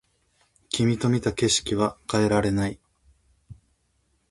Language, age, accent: Japanese, 19-29, 標準語